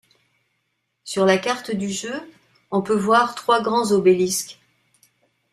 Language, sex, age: French, female, 60-69